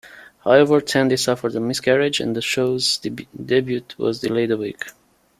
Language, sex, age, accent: English, male, 30-39, United States English